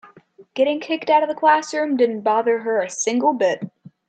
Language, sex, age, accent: English, female, under 19, United States English